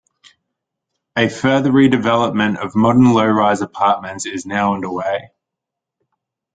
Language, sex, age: English, male, 19-29